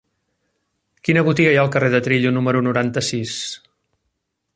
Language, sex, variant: Catalan, male, Central